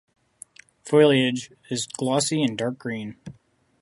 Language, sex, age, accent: English, male, 19-29, United States English